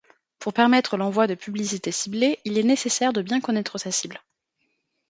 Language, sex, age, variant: French, female, 19-29, Français de métropole